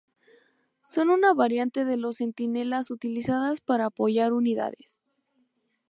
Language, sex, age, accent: Spanish, female, 19-29, México